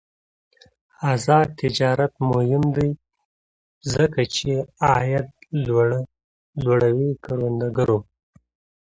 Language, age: Pashto, 30-39